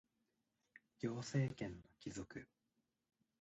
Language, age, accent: Japanese, 19-29, 標準語